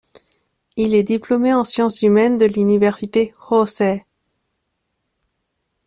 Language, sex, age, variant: French, female, 30-39, Français de métropole